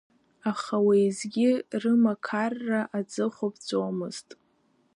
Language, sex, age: Abkhazian, female, under 19